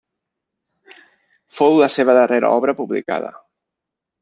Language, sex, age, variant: Catalan, male, 30-39, Balear